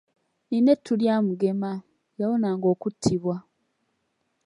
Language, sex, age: Ganda, female, 19-29